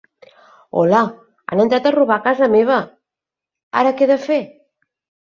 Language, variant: Catalan, Nord-Occidental